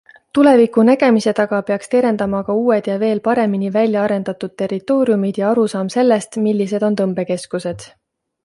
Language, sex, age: Estonian, female, 30-39